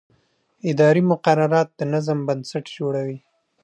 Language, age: Pashto, 30-39